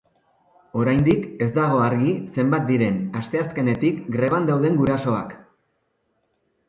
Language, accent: Basque, Mendebalekoa (Araba, Bizkaia, Gipuzkoako mendebaleko herri batzuk)